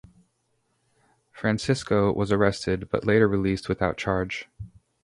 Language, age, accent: English, 30-39, United States English